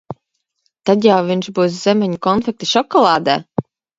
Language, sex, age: Latvian, female, 30-39